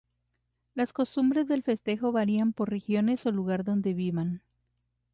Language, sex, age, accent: Spanish, female, 30-39, México